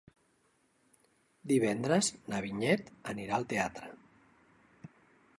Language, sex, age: Catalan, male, 50-59